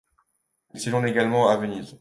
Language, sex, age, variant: French, male, 19-29, Français de métropole